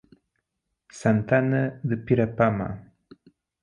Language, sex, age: Portuguese, male, 30-39